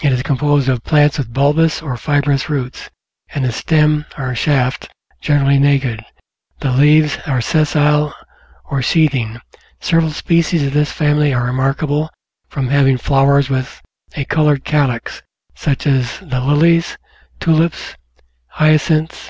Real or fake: real